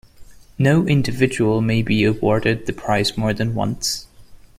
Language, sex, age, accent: English, male, 30-39, India and South Asia (India, Pakistan, Sri Lanka)